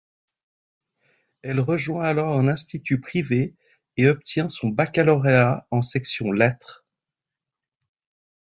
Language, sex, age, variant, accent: French, male, 40-49, Français d'Europe, Français de Suisse